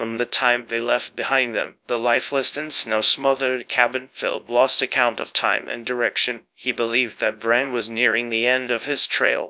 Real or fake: fake